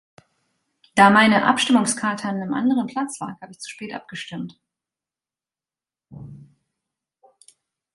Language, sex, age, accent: German, female, 30-39, Deutschland Deutsch